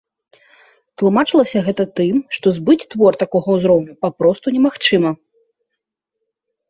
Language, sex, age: Belarusian, female, 30-39